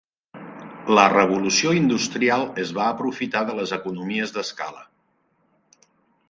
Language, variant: Catalan, Central